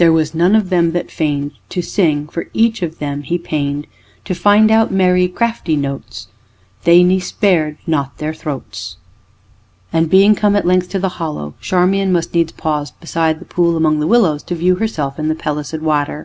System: none